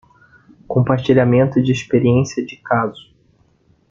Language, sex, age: Portuguese, male, 30-39